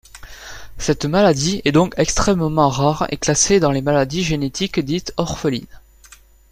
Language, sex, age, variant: French, male, 19-29, Français de métropole